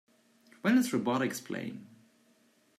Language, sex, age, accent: English, male, 19-29, United States English